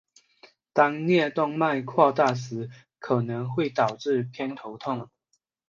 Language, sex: Chinese, male